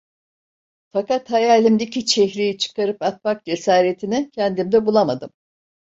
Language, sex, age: Turkish, female, 70-79